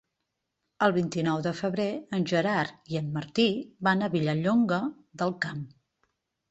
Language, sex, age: Catalan, female, 50-59